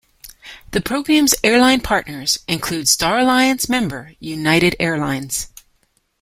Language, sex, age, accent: English, female, 50-59, Canadian English